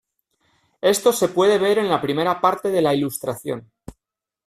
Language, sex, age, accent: Spanish, male, 40-49, España: Norte peninsular (Asturias, Castilla y León, Cantabria, País Vasco, Navarra, Aragón, La Rioja, Guadalajara, Cuenca)